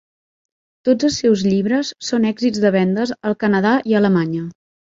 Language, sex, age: Catalan, female, 19-29